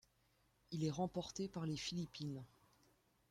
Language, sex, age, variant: French, female, 19-29, Français de métropole